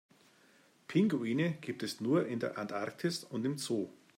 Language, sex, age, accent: German, male, 50-59, Deutschland Deutsch